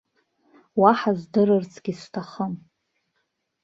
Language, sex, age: Abkhazian, female, 19-29